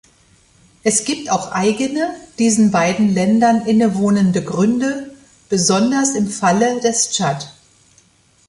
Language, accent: German, Deutschland Deutsch